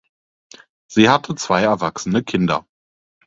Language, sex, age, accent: German, male, 19-29, Deutschland Deutsch